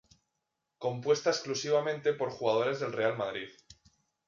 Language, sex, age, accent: Spanish, male, 30-39, España: Norte peninsular (Asturias, Castilla y León, Cantabria, País Vasco, Navarra, Aragón, La Rioja, Guadalajara, Cuenca)